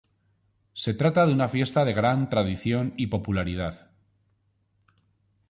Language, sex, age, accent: Spanish, male, 50-59, España: Norte peninsular (Asturias, Castilla y León, Cantabria, País Vasco, Navarra, Aragón, La Rioja, Guadalajara, Cuenca)